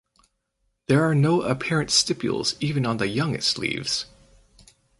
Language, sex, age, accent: English, male, 19-29, United States English